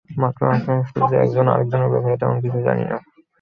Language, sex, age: Bengali, male, 19-29